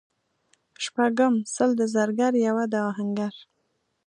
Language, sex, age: Pashto, female, 19-29